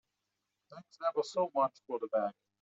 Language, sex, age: English, male, 30-39